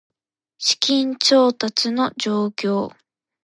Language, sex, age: Japanese, female, under 19